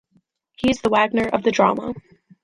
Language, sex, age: English, female, 19-29